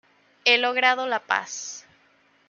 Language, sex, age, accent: Spanish, female, 19-29, Caribe: Cuba, Venezuela, Puerto Rico, República Dominicana, Panamá, Colombia caribeña, México caribeño, Costa del golfo de México